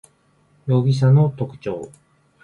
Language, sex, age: Japanese, male, 19-29